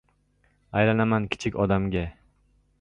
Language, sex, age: Uzbek, male, 19-29